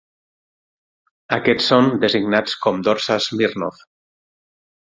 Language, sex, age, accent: Catalan, male, 40-49, central; nord-occidental